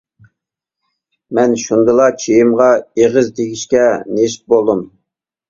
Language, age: Uyghur, 30-39